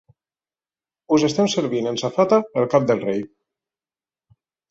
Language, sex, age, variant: Catalan, male, 40-49, Central